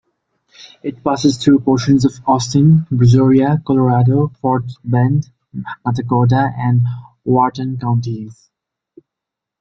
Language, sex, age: English, male, 19-29